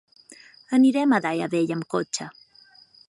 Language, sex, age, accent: Catalan, female, 30-39, balear; central